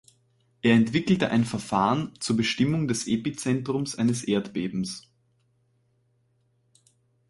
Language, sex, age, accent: German, male, 19-29, Österreichisches Deutsch